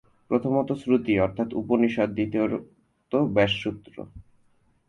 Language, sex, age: Bengali, male, 19-29